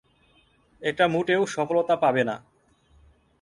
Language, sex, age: Bengali, male, 19-29